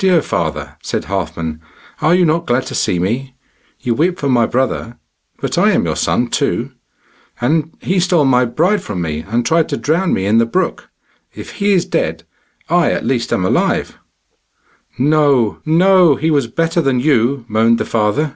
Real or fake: real